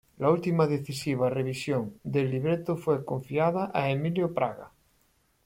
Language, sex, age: Spanish, male, 50-59